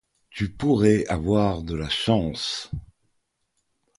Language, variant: French, Français de métropole